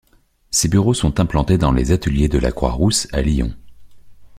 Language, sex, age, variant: French, male, 30-39, Français de métropole